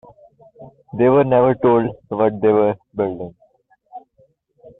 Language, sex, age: English, male, 19-29